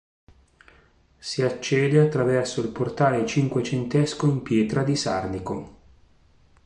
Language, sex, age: Italian, male, 50-59